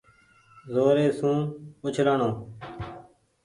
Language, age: Goaria, 19-29